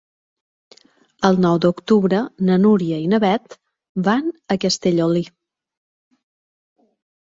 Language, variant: Catalan, Balear